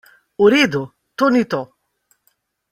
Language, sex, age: Slovenian, female, 50-59